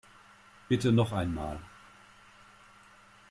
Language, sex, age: German, male, 60-69